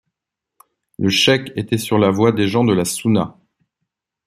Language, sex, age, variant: French, male, 40-49, Français de métropole